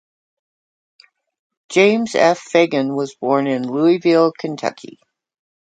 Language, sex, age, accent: English, female, 70-79, West Coast